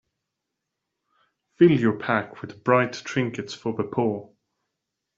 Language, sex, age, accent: English, male, 19-29, England English